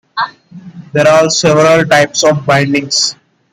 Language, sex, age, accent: English, male, under 19, India and South Asia (India, Pakistan, Sri Lanka)